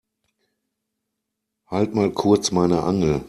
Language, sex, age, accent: German, male, 40-49, Deutschland Deutsch